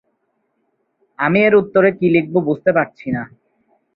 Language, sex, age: Bengali, male, 19-29